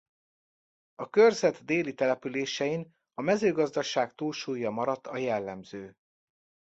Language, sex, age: Hungarian, male, 40-49